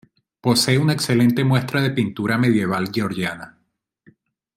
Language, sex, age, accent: Spanish, male, 40-49, Caribe: Cuba, Venezuela, Puerto Rico, República Dominicana, Panamá, Colombia caribeña, México caribeño, Costa del golfo de México